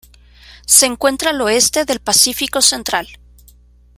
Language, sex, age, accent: Spanish, female, 30-39, México